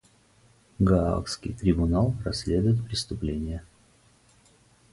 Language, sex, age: Russian, male, 40-49